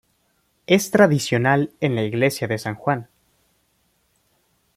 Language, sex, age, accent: Spanish, male, 19-29, México